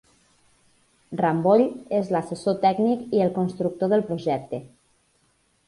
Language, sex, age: Catalan, female, 30-39